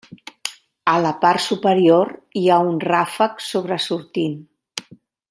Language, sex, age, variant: Catalan, female, 50-59, Central